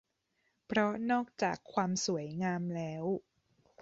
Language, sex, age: Thai, female, 30-39